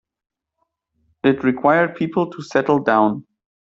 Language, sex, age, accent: English, male, 30-39, United States English